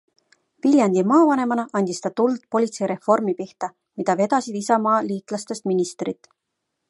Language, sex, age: Estonian, female, 30-39